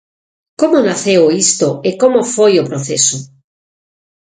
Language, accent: Galician, Central (gheada); Oriental (común en zona oriental)